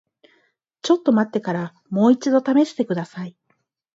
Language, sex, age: Japanese, female, 30-39